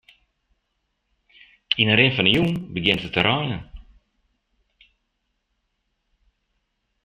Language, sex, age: Western Frisian, male, 50-59